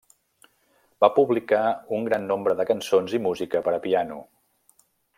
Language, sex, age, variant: Catalan, male, 50-59, Central